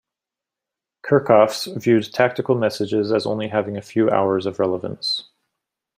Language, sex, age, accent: English, male, 30-39, United States English